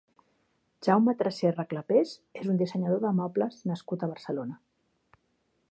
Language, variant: Catalan, Central